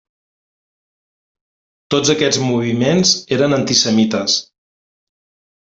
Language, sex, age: Catalan, male, 40-49